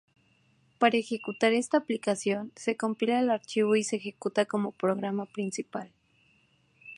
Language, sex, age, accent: Spanish, female, 19-29, México